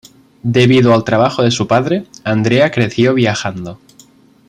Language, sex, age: Spanish, male, 19-29